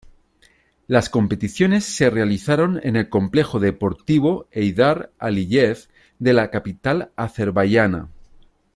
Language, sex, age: Spanish, male, 40-49